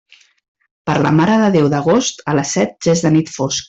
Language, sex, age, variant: Catalan, female, 40-49, Central